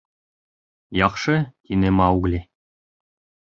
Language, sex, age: Bashkir, male, 30-39